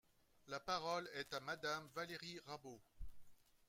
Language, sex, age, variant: French, male, 50-59, Français de métropole